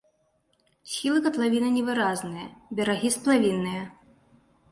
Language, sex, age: Belarusian, female, 30-39